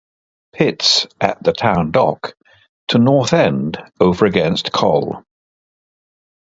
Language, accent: English, England English